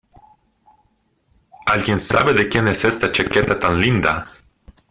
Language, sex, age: Spanish, male, 30-39